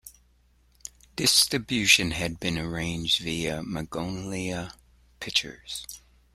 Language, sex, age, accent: English, male, 50-59, United States English